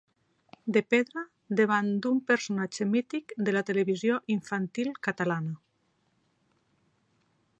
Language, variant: Catalan, Nord-Occidental